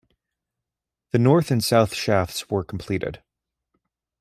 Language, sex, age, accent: English, male, 40-49, United States English